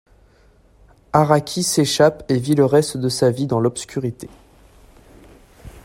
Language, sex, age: French, male, 19-29